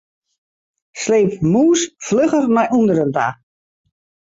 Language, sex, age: Western Frisian, female, 50-59